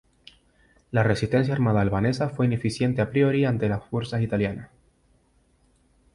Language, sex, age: Spanish, male, 19-29